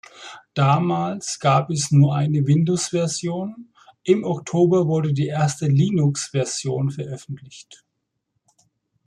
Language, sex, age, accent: German, male, 40-49, Deutschland Deutsch